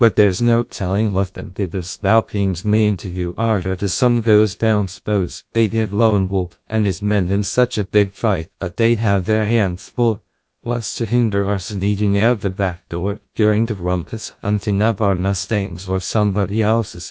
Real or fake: fake